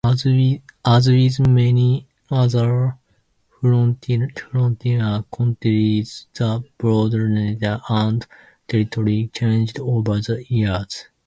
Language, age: English, 19-29